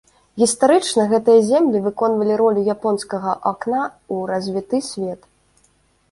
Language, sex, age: Belarusian, female, 19-29